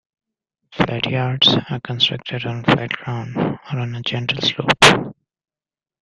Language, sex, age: English, male, 19-29